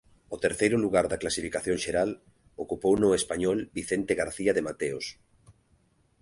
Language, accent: Galician, Normativo (estándar)